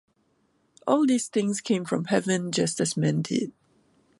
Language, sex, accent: English, female, Singaporean English